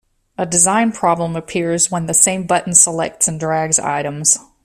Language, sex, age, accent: English, female, 50-59, United States English